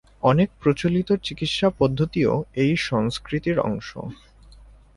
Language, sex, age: Bengali, male, 19-29